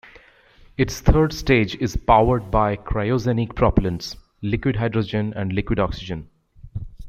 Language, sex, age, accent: English, male, 40-49, United States English